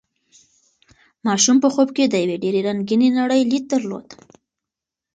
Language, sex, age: Pashto, female, 19-29